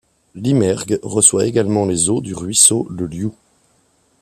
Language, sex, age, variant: French, male, 30-39, Français de métropole